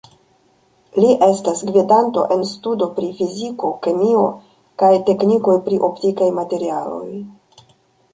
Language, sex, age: Esperanto, female, 30-39